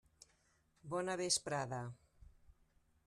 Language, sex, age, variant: Catalan, female, 60-69, Central